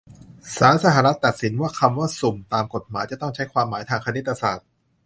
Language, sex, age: Thai, male, 19-29